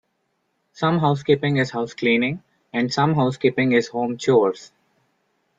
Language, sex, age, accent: English, male, 19-29, India and South Asia (India, Pakistan, Sri Lanka)